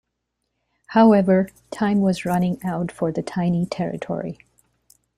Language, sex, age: English, female, 50-59